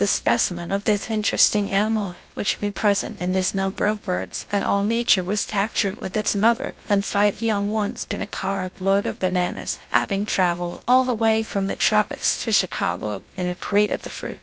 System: TTS, GlowTTS